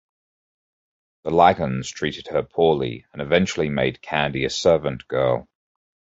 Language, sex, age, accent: English, male, 30-39, England English